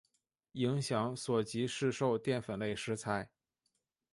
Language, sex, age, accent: Chinese, male, 19-29, 出生地：天津市